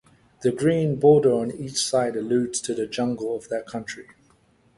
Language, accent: English, England English